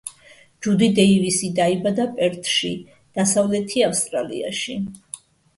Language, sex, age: Georgian, female, 50-59